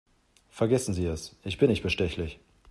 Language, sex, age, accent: German, male, 30-39, Deutschland Deutsch